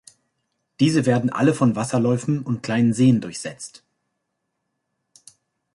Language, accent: German, Deutschland Deutsch